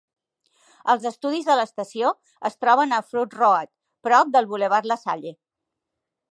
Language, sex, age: Catalan, female, 50-59